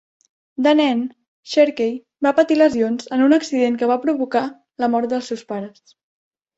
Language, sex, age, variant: Catalan, female, under 19, Central